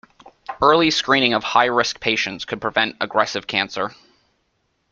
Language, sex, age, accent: English, male, 19-29, United States English